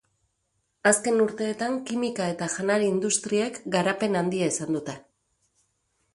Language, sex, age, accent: Basque, female, 40-49, Mendebalekoa (Araba, Bizkaia, Gipuzkoako mendebaleko herri batzuk)